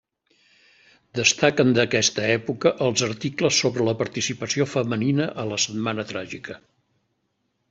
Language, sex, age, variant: Catalan, male, 70-79, Central